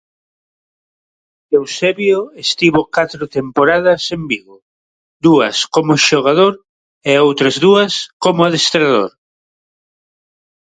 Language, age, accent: Galician, 40-49, Neofalante